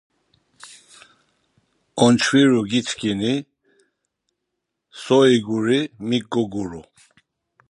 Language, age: Turkish, 50-59